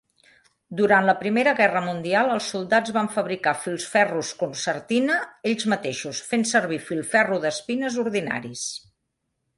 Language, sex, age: Catalan, female, 60-69